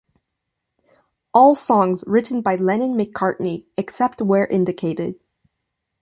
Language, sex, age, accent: English, female, 19-29, United States English